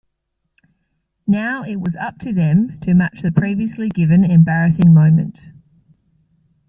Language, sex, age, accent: English, female, 30-39, Australian English